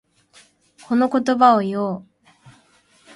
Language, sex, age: Japanese, female, 19-29